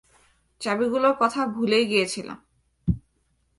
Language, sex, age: Bengali, female, 19-29